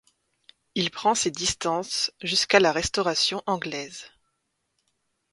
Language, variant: French, Français de métropole